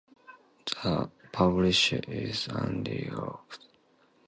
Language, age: English, 19-29